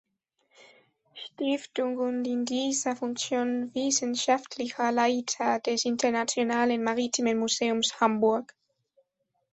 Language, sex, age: German, female, 19-29